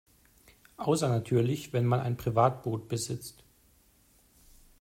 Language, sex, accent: German, male, Deutschland Deutsch